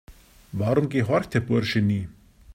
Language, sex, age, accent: German, male, 50-59, Deutschland Deutsch